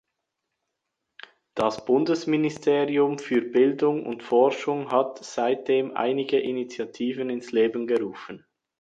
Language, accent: German, Schweizerdeutsch